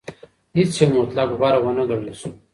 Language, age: Pashto, 30-39